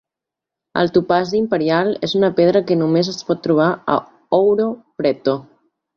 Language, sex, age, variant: Catalan, female, 19-29, Central